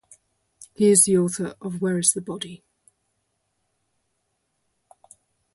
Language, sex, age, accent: English, female, 50-59, England English